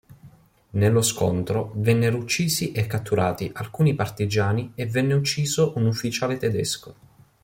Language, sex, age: Italian, male, 19-29